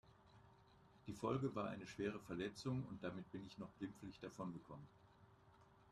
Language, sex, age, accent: German, male, 60-69, Deutschland Deutsch